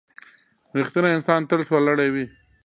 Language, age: Pashto, 40-49